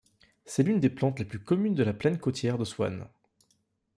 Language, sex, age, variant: French, male, 19-29, Français de métropole